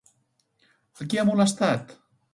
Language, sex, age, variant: Catalan, male, 40-49, Central